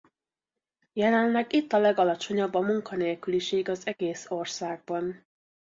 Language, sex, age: Hungarian, female, 19-29